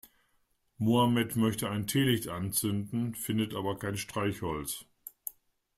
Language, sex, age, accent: German, male, 60-69, Deutschland Deutsch